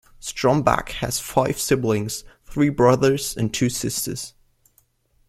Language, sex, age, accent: English, male, 19-29, Australian English